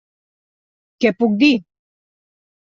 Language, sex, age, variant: Catalan, female, 60-69, Central